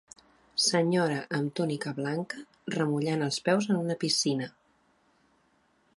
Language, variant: Catalan, Central